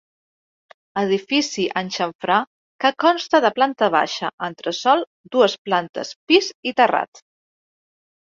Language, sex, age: Catalan, female, 30-39